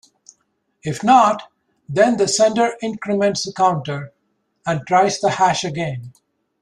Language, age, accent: English, 50-59, United States English